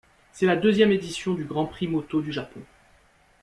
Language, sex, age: French, male, 30-39